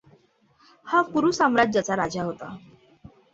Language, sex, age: Marathi, female, 19-29